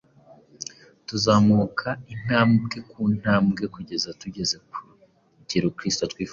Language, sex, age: Kinyarwanda, male, 19-29